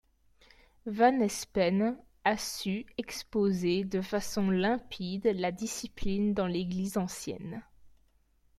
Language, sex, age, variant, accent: French, female, 19-29, Français d'Europe, Français de Belgique